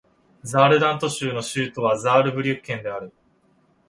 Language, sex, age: Japanese, male, 19-29